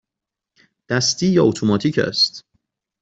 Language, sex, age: Persian, male, 30-39